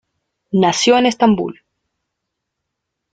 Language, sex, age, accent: Spanish, female, 19-29, Chileno: Chile, Cuyo